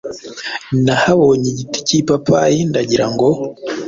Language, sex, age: Kinyarwanda, male, 19-29